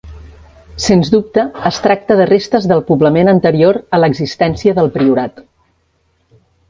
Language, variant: Catalan, Central